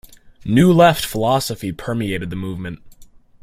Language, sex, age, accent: English, male, under 19, United States English